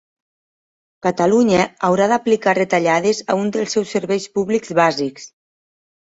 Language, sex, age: Catalan, female, 40-49